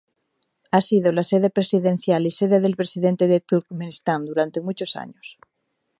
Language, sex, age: Spanish, female, 30-39